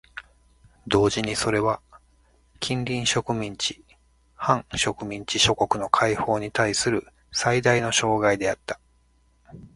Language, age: Japanese, 50-59